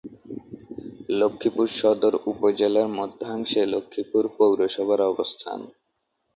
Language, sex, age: Bengali, male, under 19